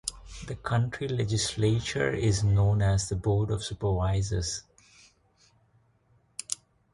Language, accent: English, India and South Asia (India, Pakistan, Sri Lanka)